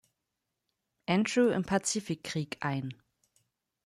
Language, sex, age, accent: German, female, 30-39, Deutschland Deutsch